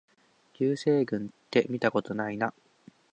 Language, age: Japanese, 19-29